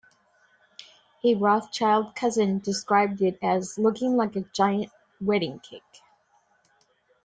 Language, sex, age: English, female, 60-69